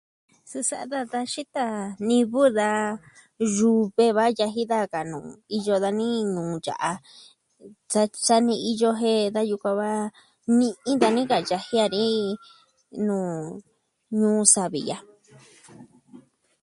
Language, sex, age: Southwestern Tlaxiaco Mixtec, female, 19-29